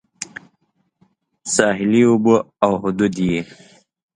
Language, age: Pashto, 19-29